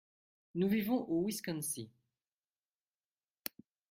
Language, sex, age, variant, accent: French, male, 19-29, Français d'Europe, Français de Belgique